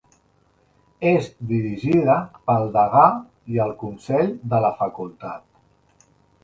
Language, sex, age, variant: Catalan, male, 50-59, Central